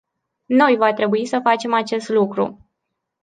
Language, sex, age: Romanian, female, 19-29